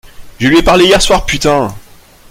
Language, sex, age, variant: French, male, 19-29, Français de métropole